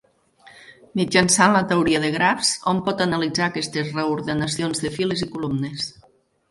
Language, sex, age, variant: Catalan, female, 50-59, Central